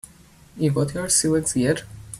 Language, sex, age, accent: English, male, under 19, United States English